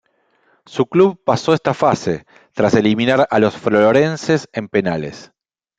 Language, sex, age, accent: Spanish, male, 40-49, Rioplatense: Argentina, Uruguay, este de Bolivia, Paraguay